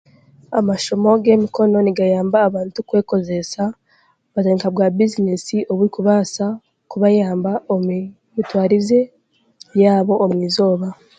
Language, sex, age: Chiga, female, 19-29